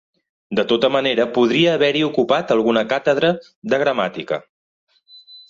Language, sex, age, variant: Catalan, male, 40-49, Central